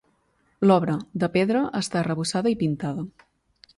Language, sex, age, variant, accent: Catalan, female, 19-29, Central, central